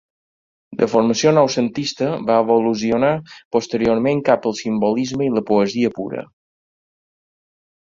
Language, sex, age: Catalan, male, 50-59